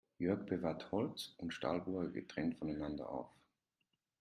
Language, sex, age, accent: German, male, 30-39, Österreichisches Deutsch